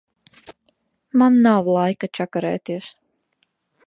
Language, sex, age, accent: Latvian, female, 19-29, Dzimtā valoda